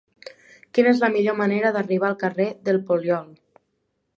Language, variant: Catalan, Septentrional